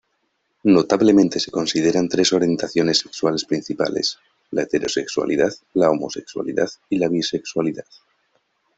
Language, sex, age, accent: Spanish, male, 30-39, España: Norte peninsular (Asturias, Castilla y León, Cantabria, País Vasco, Navarra, Aragón, La Rioja, Guadalajara, Cuenca)